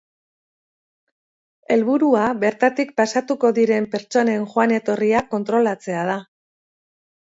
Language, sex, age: Basque, female, 50-59